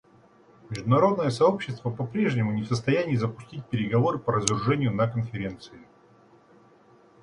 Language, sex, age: Russian, male, 40-49